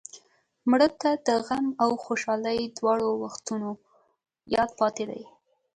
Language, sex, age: Pashto, female, 19-29